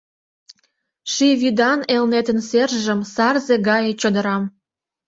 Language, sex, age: Mari, female, 19-29